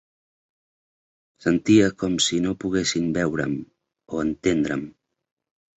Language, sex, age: Catalan, male, 40-49